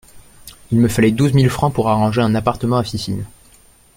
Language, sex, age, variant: French, male, 19-29, Français de métropole